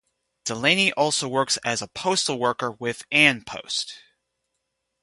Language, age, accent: English, 19-29, United States English